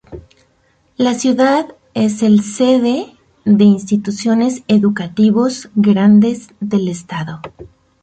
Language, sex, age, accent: Spanish, female, 40-49, México